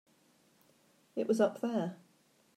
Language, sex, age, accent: English, female, 60-69, England English